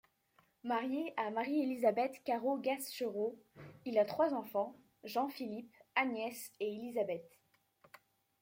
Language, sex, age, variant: French, female, under 19, Français de métropole